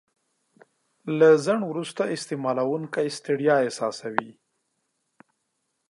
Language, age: Pashto, 30-39